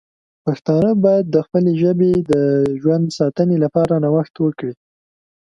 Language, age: Pashto, 19-29